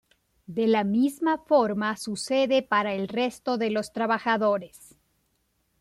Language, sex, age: Spanish, female, 30-39